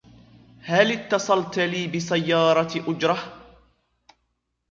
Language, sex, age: Arabic, male, 19-29